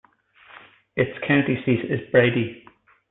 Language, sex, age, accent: English, male, 19-29, Irish English